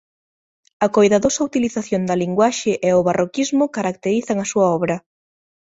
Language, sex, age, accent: Galician, female, 19-29, Normativo (estándar)